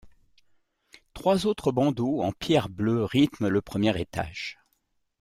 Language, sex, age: French, male, 60-69